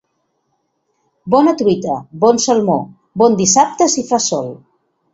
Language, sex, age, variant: Catalan, female, 50-59, Central